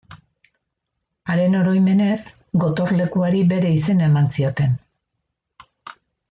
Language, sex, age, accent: Basque, female, 60-69, Erdialdekoa edo Nafarra (Gipuzkoa, Nafarroa)